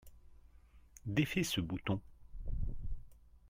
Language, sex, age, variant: French, male, 40-49, Français de métropole